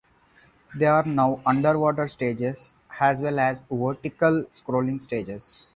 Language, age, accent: English, 19-29, India and South Asia (India, Pakistan, Sri Lanka)